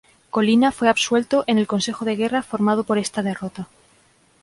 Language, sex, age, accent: Spanish, female, 30-39, España: Centro-Sur peninsular (Madrid, Toledo, Castilla-La Mancha)